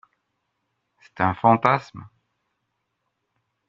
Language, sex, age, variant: French, male, 50-59, Français de métropole